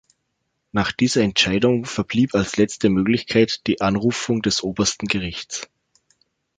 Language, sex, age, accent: German, male, 30-39, Österreichisches Deutsch